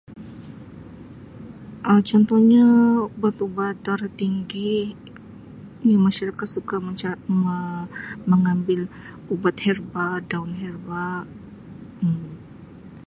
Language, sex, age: Sabah Malay, female, 40-49